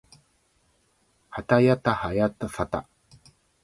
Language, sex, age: Japanese, male, 50-59